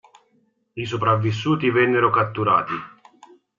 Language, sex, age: Italian, male, 40-49